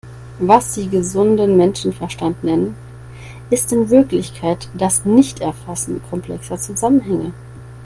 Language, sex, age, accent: German, female, 19-29, Deutschland Deutsch